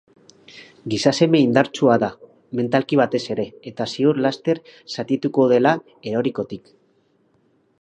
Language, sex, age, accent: Basque, male, 30-39, Mendebalekoa (Araba, Bizkaia, Gipuzkoako mendebaleko herri batzuk)